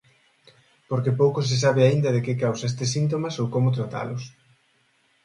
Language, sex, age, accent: Galician, male, 19-29, Central (sen gheada)